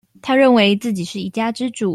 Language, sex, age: Chinese, female, 19-29